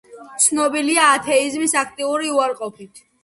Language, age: Georgian, under 19